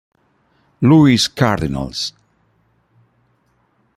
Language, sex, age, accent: Spanish, male, 50-59, América central